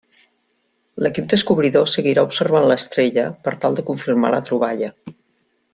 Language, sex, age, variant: Catalan, female, 50-59, Central